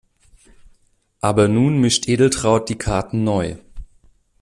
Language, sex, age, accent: German, male, 19-29, Deutschland Deutsch